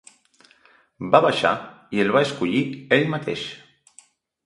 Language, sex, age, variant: Catalan, male, 40-49, Central